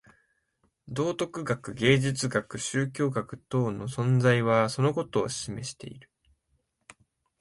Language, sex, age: Japanese, male, 19-29